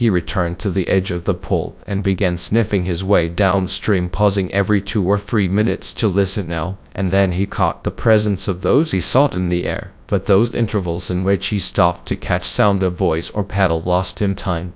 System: TTS, GradTTS